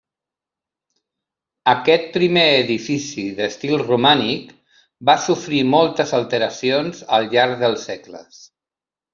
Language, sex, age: Catalan, male, 50-59